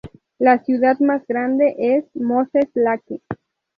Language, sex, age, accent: Spanish, female, 19-29, México